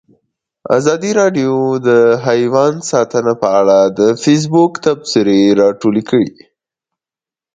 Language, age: Pashto, 19-29